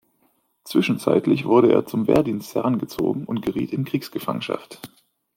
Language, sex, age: German, male, 19-29